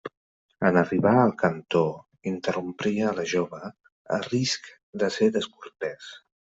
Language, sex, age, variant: Catalan, male, 50-59, Central